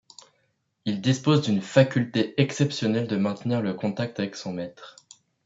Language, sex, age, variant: French, male, under 19, Français de métropole